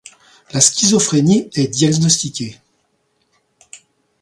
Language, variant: French, Français de métropole